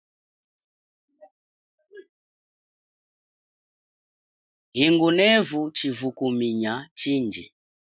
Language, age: Chokwe, 30-39